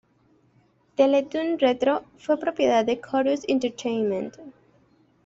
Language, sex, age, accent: Spanish, female, 19-29, México